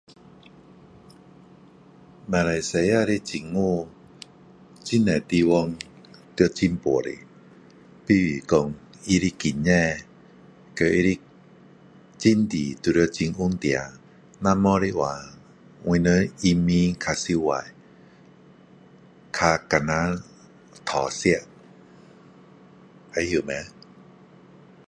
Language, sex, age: Min Dong Chinese, male, 50-59